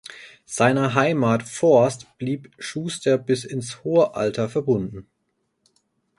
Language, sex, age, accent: German, male, 30-39, Deutschland Deutsch